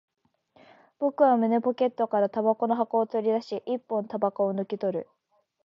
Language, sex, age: Japanese, female, 19-29